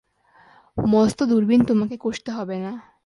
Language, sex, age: Bengali, female, 19-29